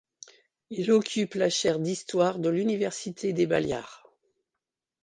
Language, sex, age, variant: French, female, 50-59, Français de métropole